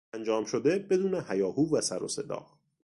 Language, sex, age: Persian, male, 30-39